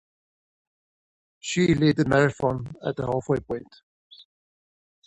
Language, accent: English, Southern African (South Africa, Zimbabwe, Namibia)